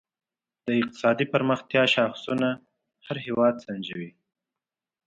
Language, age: Pashto, 19-29